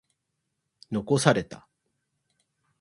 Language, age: Japanese, 19-29